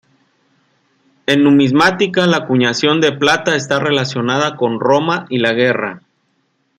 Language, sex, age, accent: Spanish, male, 40-49, México